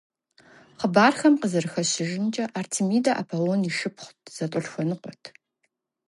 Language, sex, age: Kabardian, female, 40-49